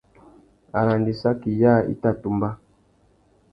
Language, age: Tuki, 40-49